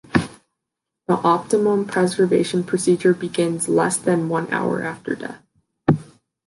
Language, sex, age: English, female, under 19